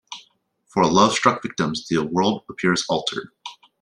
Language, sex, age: English, male, 19-29